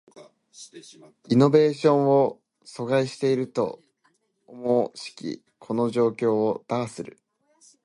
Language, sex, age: Japanese, male, under 19